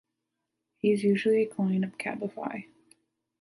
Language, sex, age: English, female, 19-29